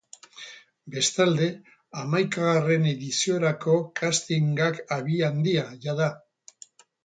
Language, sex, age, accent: Basque, male, 60-69, Erdialdekoa edo Nafarra (Gipuzkoa, Nafarroa)